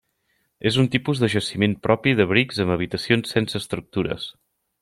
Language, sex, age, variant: Catalan, male, 30-39, Central